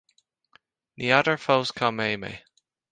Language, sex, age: Irish, male, 19-29